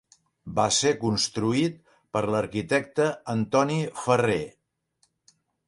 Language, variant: Catalan, Central